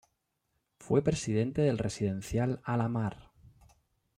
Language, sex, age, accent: Spanish, male, 40-49, España: Norte peninsular (Asturias, Castilla y León, Cantabria, País Vasco, Navarra, Aragón, La Rioja, Guadalajara, Cuenca)